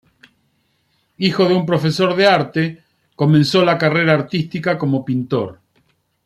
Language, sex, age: Spanish, male, 50-59